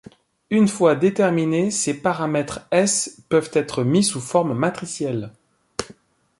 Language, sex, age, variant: French, male, 40-49, Français de métropole